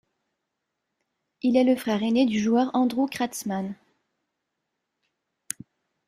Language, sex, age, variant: French, female, 19-29, Français de métropole